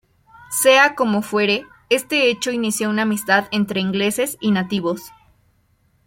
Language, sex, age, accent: Spanish, female, 19-29, México